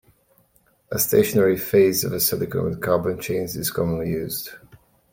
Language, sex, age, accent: English, male, 30-39, England English